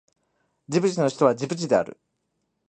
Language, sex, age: Japanese, male, 19-29